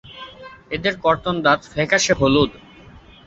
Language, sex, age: Bengali, male, under 19